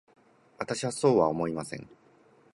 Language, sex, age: Japanese, male, 40-49